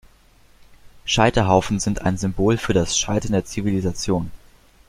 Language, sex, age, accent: German, male, under 19, Deutschland Deutsch